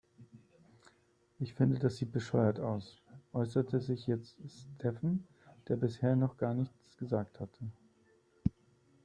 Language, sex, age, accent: German, male, 30-39, Deutschland Deutsch